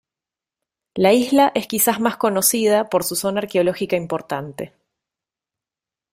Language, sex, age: Spanish, female, 30-39